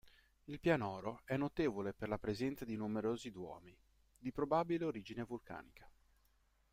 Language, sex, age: Italian, male, 40-49